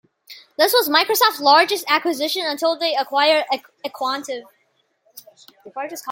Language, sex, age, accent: English, male, under 19, United States English